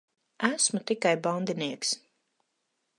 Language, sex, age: Latvian, female, 30-39